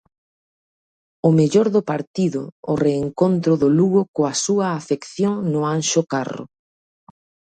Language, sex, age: Galician, female, 30-39